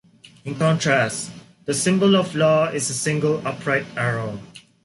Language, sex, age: English, male, 19-29